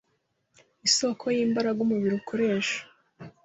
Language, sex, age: Kinyarwanda, female, 30-39